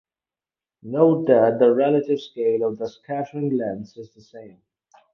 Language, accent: English, England English